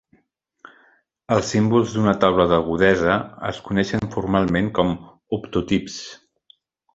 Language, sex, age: Catalan, male, 60-69